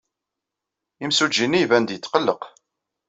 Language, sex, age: Kabyle, male, 40-49